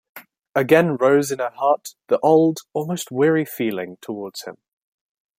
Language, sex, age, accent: English, male, 19-29, England English